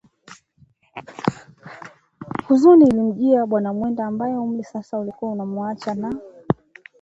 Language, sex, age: Swahili, female, 19-29